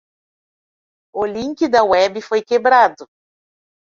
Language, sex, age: Portuguese, female, 50-59